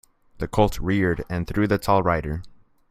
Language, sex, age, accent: English, male, 19-29, United States English